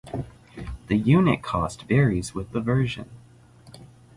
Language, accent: English, United States English